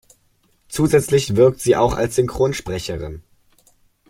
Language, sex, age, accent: German, male, under 19, Deutschland Deutsch